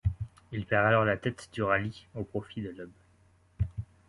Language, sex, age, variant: French, male, 19-29, Français de métropole